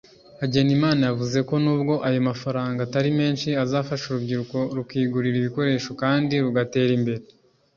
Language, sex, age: Kinyarwanda, male, 19-29